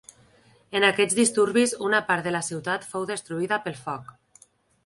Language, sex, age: Catalan, female, 30-39